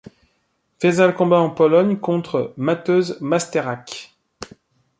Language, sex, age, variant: French, male, 40-49, Français de métropole